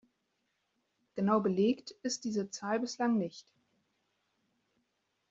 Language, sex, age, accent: German, female, 19-29, Deutschland Deutsch